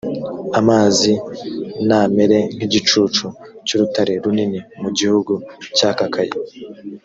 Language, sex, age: Kinyarwanda, male, 19-29